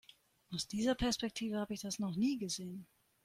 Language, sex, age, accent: German, female, 50-59, Deutschland Deutsch